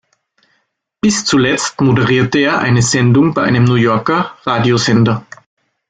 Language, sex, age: German, male, 30-39